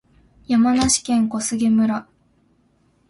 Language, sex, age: Japanese, female, 19-29